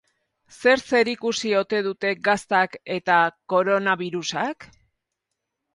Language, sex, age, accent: Basque, female, 50-59, Erdialdekoa edo Nafarra (Gipuzkoa, Nafarroa)